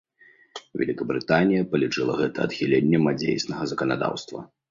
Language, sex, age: Belarusian, male, 19-29